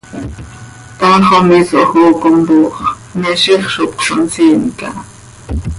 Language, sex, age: Seri, female, 40-49